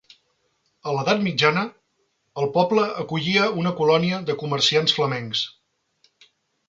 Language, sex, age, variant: Catalan, male, 40-49, Central